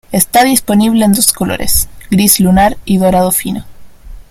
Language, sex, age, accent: Spanish, female, under 19, Chileno: Chile, Cuyo